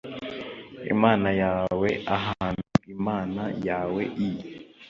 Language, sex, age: Kinyarwanda, male, under 19